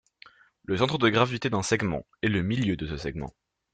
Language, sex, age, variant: French, male, 19-29, Français de métropole